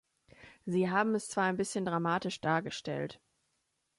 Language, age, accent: German, 30-39, Deutschland Deutsch